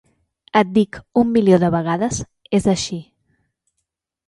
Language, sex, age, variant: Catalan, female, 30-39, Central